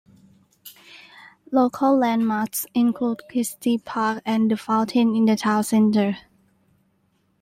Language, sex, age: English, female, 19-29